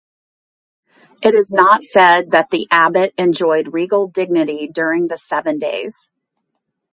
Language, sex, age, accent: English, female, 50-59, United States English